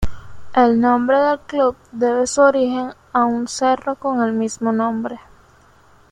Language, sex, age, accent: Spanish, female, under 19, Caribe: Cuba, Venezuela, Puerto Rico, República Dominicana, Panamá, Colombia caribeña, México caribeño, Costa del golfo de México